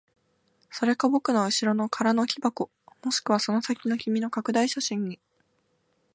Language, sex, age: Japanese, female, 19-29